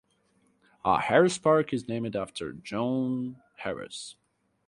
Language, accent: English, United States English